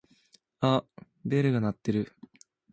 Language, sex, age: Japanese, male, under 19